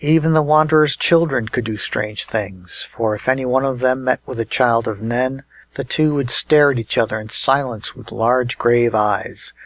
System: none